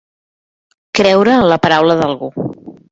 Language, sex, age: Catalan, female, 40-49